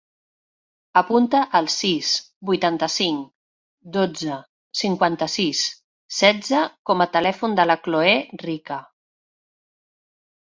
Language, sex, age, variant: Catalan, female, 40-49, Central